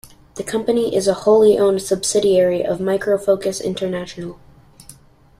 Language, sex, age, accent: English, male, under 19, United States English